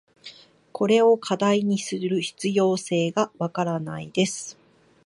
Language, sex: Japanese, female